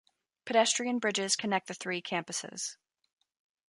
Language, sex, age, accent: English, female, 30-39, United States English